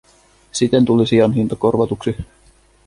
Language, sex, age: Finnish, male, 30-39